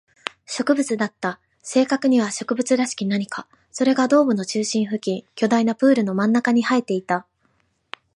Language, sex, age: Japanese, female, 19-29